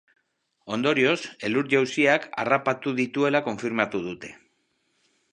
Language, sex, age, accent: Basque, male, 40-49, Mendebalekoa (Araba, Bizkaia, Gipuzkoako mendebaleko herri batzuk)